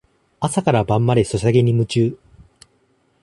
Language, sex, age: Japanese, male, 19-29